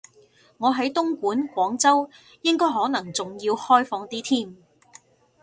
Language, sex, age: Cantonese, female, 50-59